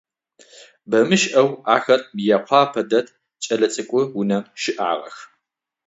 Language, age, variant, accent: Adyghe, 40-49, Адыгабзэ (Кирил, пстэумэ зэдыряе), Бжъэдыгъу (Bjeduğ)